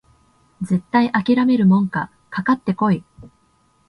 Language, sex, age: Japanese, female, 19-29